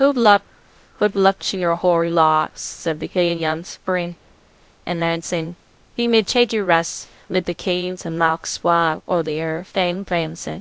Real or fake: fake